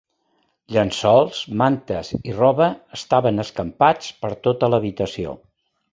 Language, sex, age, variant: Catalan, male, 70-79, Central